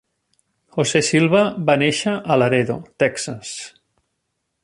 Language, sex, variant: Catalan, male, Central